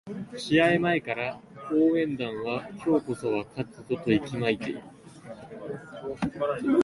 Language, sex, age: Japanese, male, 19-29